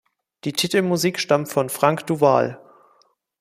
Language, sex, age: German, male, 19-29